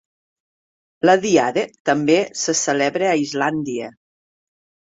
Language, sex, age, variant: Catalan, female, 50-59, Septentrional